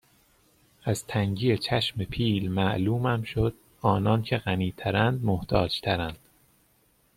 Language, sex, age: Persian, male, 19-29